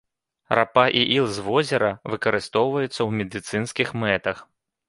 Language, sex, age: Belarusian, male, 30-39